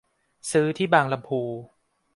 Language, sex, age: Thai, male, 30-39